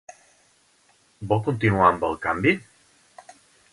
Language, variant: Catalan, Central